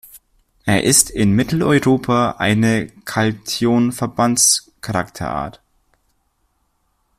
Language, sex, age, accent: German, male, 19-29, Deutschland Deutsch